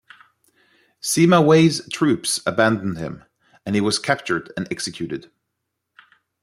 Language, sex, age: English, male, 30-39